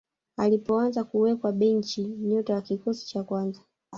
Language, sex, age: Swahili, female, 19-29